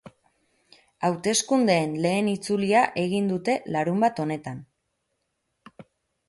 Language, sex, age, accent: Basque, female, 30-39, Erdialdekoa edo Nafarra (Gipuzkoa, Nafarroa)